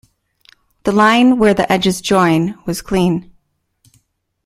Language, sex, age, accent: English, female, 40-49, United States English